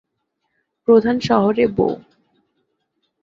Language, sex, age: Bengali, female, 19-29